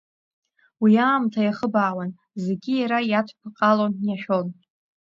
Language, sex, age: Abkhazian, female, under 19